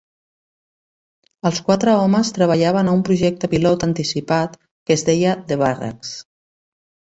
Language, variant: Catalan, Central